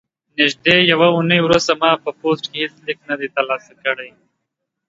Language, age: Pashto, 19-29